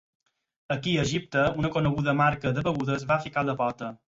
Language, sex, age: Catalan, male, 40-49